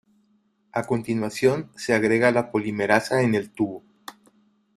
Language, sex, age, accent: Spanish, male, 30-39, México